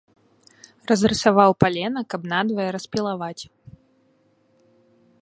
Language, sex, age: Belarusian, female, 19-29